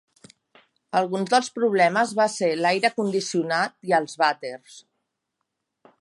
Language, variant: Catalan, Central